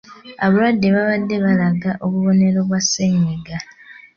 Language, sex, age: Ganda, female, 19-29